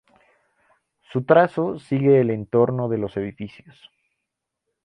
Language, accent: Spanish, Andino-Pacífico: Colombia, Perú, Ecuador, oeste de Bolivia y Venezuela andina